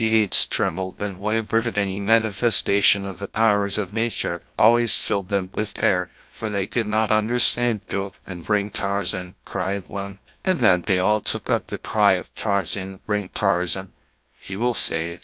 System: TTS, GlowTTS